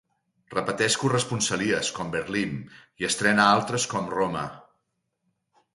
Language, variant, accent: Catalan, Central, central